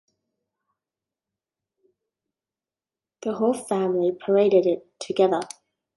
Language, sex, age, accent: English, female, under 19, Australian English